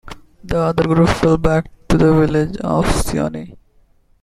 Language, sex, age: English, male, 19-29